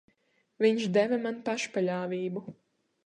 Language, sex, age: Latvian, female, 19-29